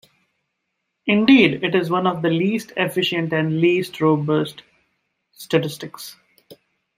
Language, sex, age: English, male, 19-29